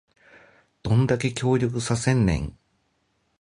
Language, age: Japanese, 50-59